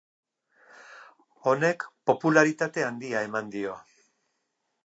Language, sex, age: Basque, male, 60-69